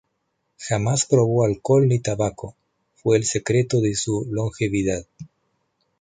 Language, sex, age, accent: Spanish, male, 50-59, Rioplatense: Argentina, Uruguay, este de Bolivia, Paraguay